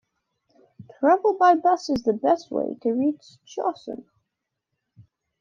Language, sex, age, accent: English, female, 19-29, United States English